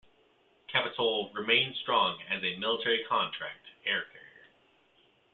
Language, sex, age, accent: English, male, 19-29, United States English